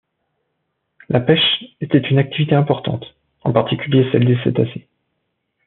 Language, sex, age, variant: French, male, 40-49, Français de métropole